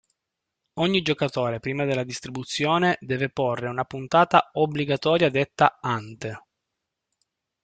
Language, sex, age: Italian, male, 30-39